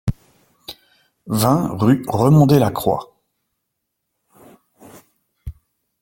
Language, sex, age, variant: French, male, 50-59, Français de métropole